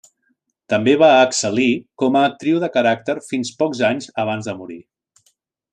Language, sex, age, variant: Catalan, male, 30-39, Central